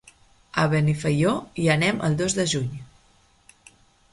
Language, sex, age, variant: Catalan, female, 30-39, Central